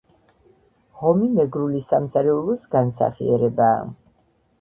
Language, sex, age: Georgian, female, 70-79